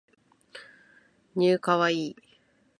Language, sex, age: Japanese, female, 30-39